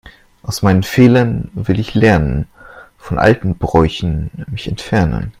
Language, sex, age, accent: German, male, 19-29, Deutschland Deutsch